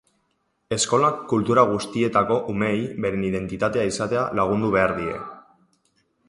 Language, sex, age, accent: Basque, female, 40-49, Mendebalekoa (Araba, Bizkaia, Gipuzkoako mendebaleko herri batzuk)